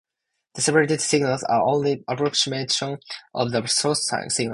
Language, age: English, 19-29